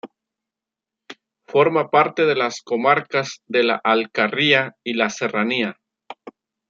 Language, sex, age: Spanish, male, 40-49